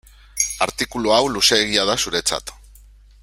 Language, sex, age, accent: Basque, male, 30-39, Mendebalekoa (Araba, Bizkaia, Gipuzkoako mendebaleko herri batzuk)